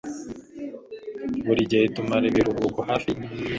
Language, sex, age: Kinyarwanda, male, 19-29